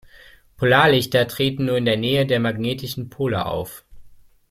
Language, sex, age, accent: German, male, 19-29, Deutschland Deutsch